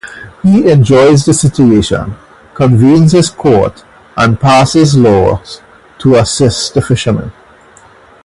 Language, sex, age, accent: English, male, 40-49, West Indies and Bermuda (Bahamas, Bermuda, Jamaica, Trinidad)